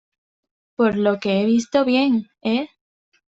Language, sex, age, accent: Spanish, female, under 19, España: Sur peninsular (Andalucia, Extremadura, Murcia)